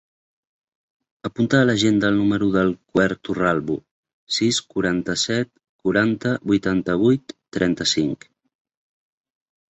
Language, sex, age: Catalan, male, 40-49